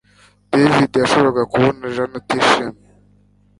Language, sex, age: Kinyarwanda, male, under 19